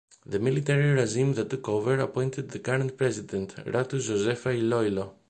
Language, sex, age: English, male, 40-49